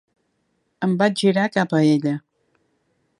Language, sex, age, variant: Catalan, female, 60-69, Central